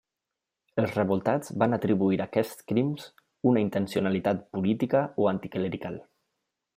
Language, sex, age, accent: Catalan, male, 19-29, valencià